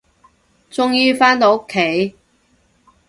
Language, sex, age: Cantonese, female, 30-39